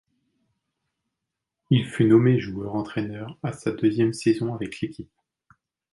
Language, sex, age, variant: French, male, 30-39, Français de métropole